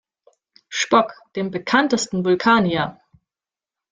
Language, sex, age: German, female, 19-29